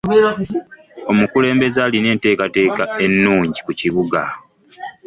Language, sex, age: Ganda, male, 30-39